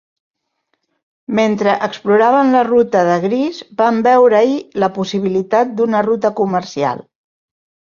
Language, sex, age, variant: Catalan, female, 60-69, Central